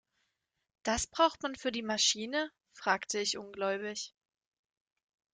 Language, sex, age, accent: German, female, 19-29, Deutschland Deutsch